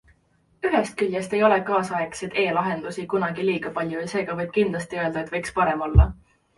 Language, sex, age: Estonian, female, 19-29